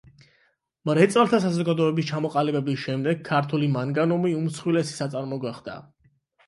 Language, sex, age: Georgian, male, 30-39